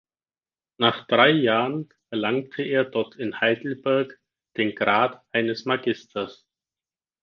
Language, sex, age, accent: German, male, 19-29, Deutschland Deutsch